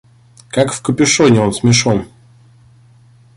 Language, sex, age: Russian, male, 30-39